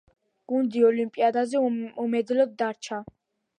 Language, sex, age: Georgian, female, under 19